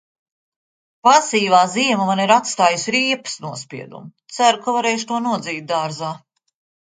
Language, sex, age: Latvian, female, 60-69